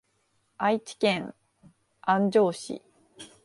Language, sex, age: Japanese, female, 19-29